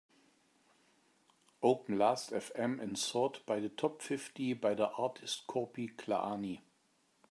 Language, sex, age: English, male, 50-59